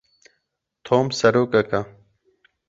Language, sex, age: Kurdish, male, 19-29